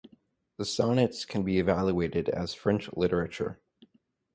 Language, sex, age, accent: English, male, under 19, United States English